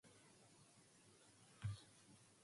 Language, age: English, 19-29